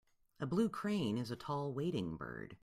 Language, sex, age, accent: English, female, 40-49, United States English